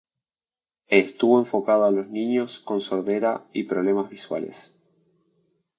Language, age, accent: Spanish, 19-29, Rioplatense: Argentina, Uruguay, este de Bolivia, Paraguay